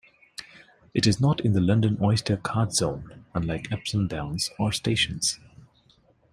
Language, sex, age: English, male, 19-29